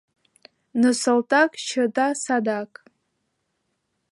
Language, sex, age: Mari, female, under 19